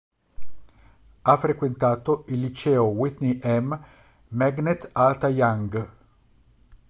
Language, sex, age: Italian, male, 50-59